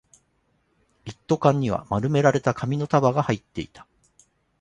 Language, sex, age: Japanese, male, 40-49